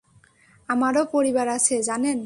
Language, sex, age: Bengali, female, 19-29